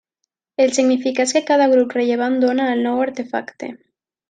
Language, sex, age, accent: Catalan, female, 19-29, valencià